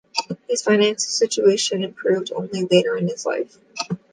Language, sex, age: English, female, under 19